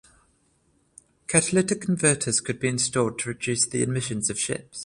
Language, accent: English, United States English; Australian English; England English; New Zealand English; Welsh English